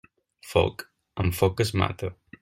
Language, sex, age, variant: Catalan, male, 19-29, Central